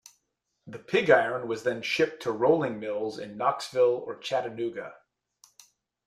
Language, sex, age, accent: English, male, 40-49, United States English